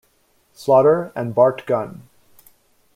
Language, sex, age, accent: English, male, 30-39, United States English